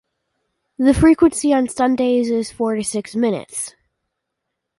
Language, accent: English, United States English